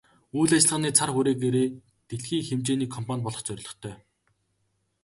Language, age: Mongolian, 19-29